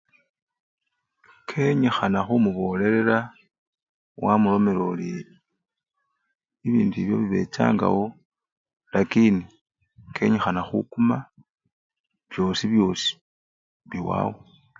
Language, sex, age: Luyia, male, 40-49